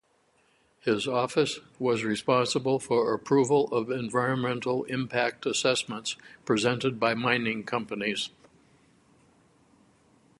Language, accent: English, United States English